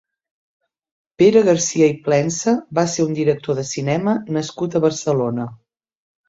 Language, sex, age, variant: Catalan, female, 50-59, Central